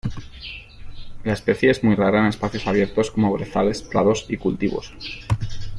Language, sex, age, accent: Spanish, male, 19-29, España: Centro-Sur peninsular (Madrid, Toledo, Castilla-La Mancha)